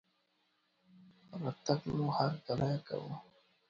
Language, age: Pashto, 19-29